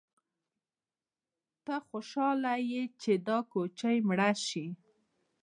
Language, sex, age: Pashto, female, 30-39